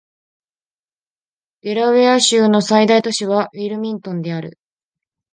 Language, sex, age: Japanese, female, under 19